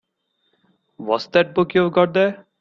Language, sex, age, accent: English, male, 19-29, India and South Asia (India, Pakistan, Sri Lanka)